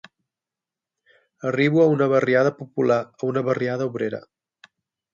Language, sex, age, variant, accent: Catalan, male, 30-39, Balear, menorquí